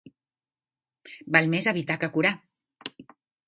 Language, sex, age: Catalan, female, 60-69